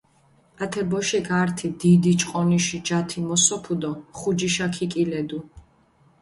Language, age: Mingrelian, 40-49